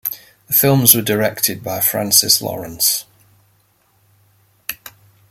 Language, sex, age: English, male, 40-49